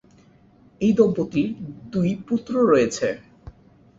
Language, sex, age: Bengali, male, 30-39